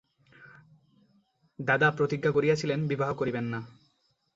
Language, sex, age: Bengali, male, 19-29